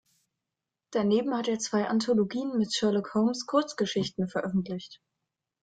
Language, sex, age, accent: German, female, 19-29, Deutschland Deutsch